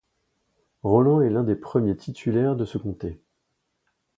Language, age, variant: French, 40-49, Français de métropole